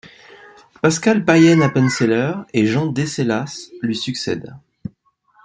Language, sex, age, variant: French, male, 30-39, Français de métropole